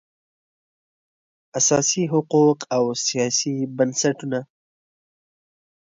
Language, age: Pashto, 19-29